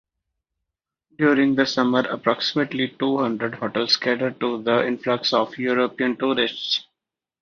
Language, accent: English, India and South Asia (India, Pakistan, Sri Lanka)